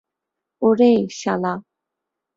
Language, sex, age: Bengali, female, 19-29